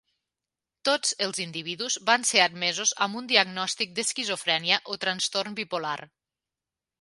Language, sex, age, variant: Catalan, female, 40-49, Nord-Occidental